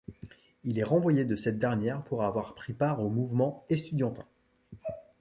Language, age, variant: French, 40-49, Français de métropole